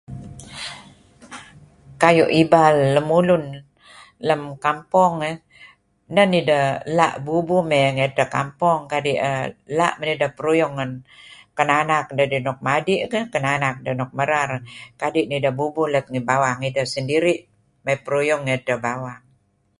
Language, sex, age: Kelabit, female, 70-79